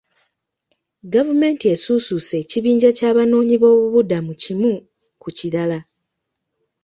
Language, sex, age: Ganda, female, 30-39